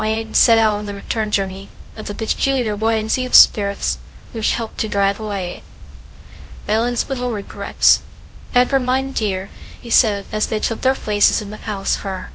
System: TTS, VITS